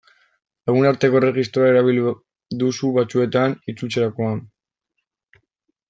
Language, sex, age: Basque, male, 19-29